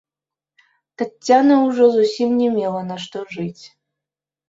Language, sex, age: Belarusian, female, 30-39